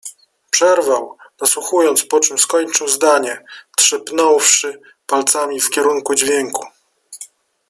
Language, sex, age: Polish, male, 30-39